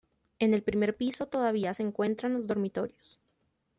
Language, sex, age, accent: Spanish, female, 19-29, Caribe: Cuba, Venezuela, Puerto Rico, República Dominicana, Panamá, Colombia caribeña, México caribeño, Costa del golfo de México